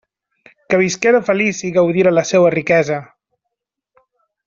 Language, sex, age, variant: Catalan, male, 30-39, Central